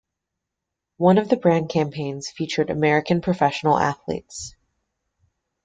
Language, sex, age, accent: English, female, 19-29, United States English